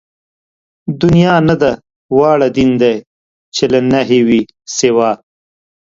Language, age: Pashto, 30-39